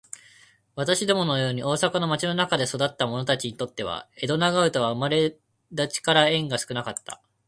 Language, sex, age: Japanese, male, 19-29